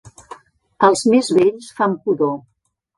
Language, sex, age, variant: Catalan, female, 50-59, Central